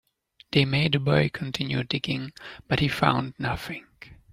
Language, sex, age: English, male, 19-29